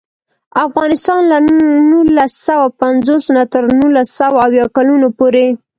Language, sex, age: Pashto, female, 19-29